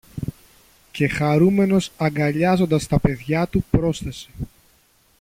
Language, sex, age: Greek, male, 30-39